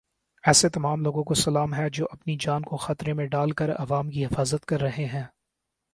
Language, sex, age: Urdu, male, 19-29